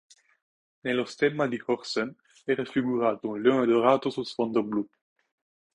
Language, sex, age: Italian, male, 19-29